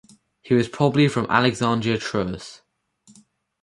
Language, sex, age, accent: English, male, under 19, England English